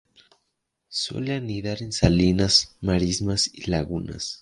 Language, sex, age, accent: Spanish, male, under 19, México